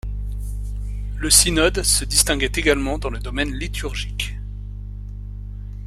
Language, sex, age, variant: French, male, 40-49, Français de métropole